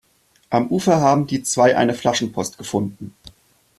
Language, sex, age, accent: German, male, 30-39, Deutschland Deutsch